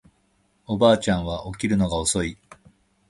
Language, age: Japanese, 50-59